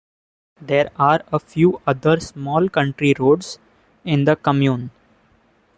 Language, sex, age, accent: English, male, 19-29, India and South Asia (India, Pakistan, Sri Lanka)